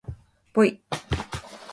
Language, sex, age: Japanese, female, 40-49